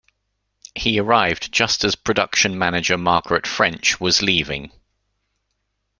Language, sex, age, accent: English, male, 40-49, England English